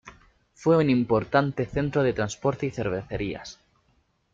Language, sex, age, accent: Spanish, male, 19-29, España: Sur peninsular (Andalucia, Extremadura, Murcia)